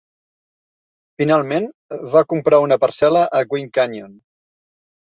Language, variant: Catalan, Central